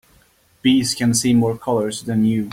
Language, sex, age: English, male, 30-39